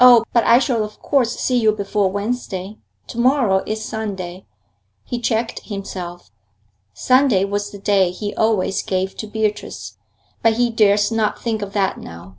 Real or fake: real